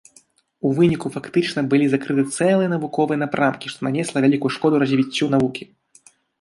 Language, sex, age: Belarusian, male, 19-29